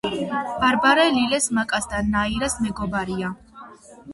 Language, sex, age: Georgian, female, under 19